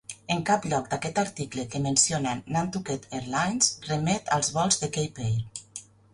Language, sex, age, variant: Catalan, female, 40-49, Nord-Occidental